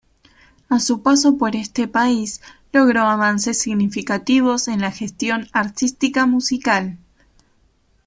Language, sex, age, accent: Spanish, female, 19-29, Rioplatense: Argentina, Uruguay, este de Bolivia, Paraguay